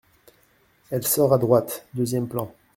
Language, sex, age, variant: French, male, 19-29, Français de métropole